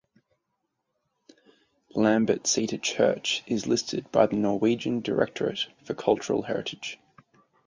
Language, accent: English, Australian English